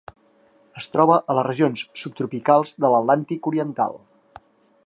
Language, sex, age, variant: Catalan, male, 50-59, Central